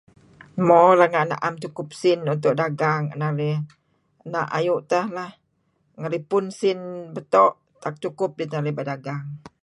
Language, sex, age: Kelabit, female, 60-69